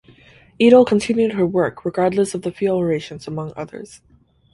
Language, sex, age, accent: English, female, 19-29, United States English